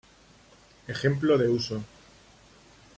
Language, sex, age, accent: Spanish, male, 40-49, España: Centro-Sur peninsular (Madrid, Toledo, Castilla-La Mancha)